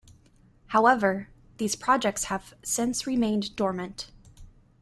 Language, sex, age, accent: English, female, 19-29, United States English